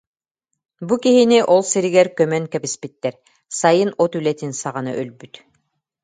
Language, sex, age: Yakut, female, 50-59